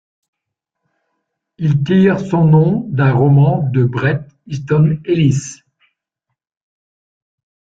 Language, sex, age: French, male, 60-69